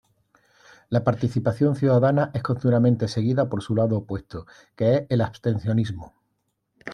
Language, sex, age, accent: Spanish, male, 50-59, España: Sur peninsular (Andalucia, Extremadura, Murcia)